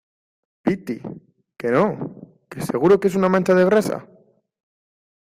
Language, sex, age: Spanish, male, 19-29